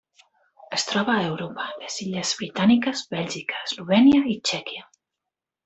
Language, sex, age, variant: Catalan, female, 50-59, Central